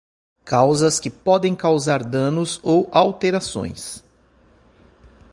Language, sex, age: Portuguese, male, 40-49